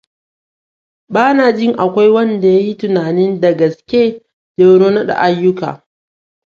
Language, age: Hausa, 19-29